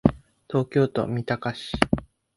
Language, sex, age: Japanese, male, 19-29